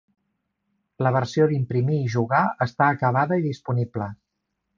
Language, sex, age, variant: Catalan, male, 40-49, Central